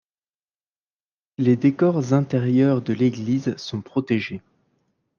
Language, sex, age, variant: French, male, 19-29, Français de métropole